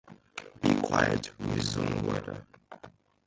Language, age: English, 19-29